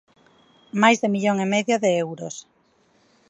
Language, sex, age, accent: Galician, female, 30-39, Normativo (estándar)